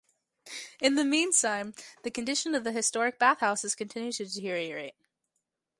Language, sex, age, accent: English, male, under 19, United States English